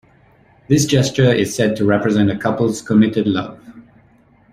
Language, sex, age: English, male, 19-29